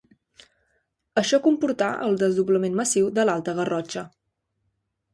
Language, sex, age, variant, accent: Catalan, female, 19-29, Central, septentrional